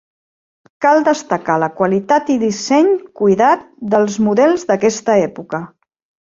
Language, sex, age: Catalan, female, 40-49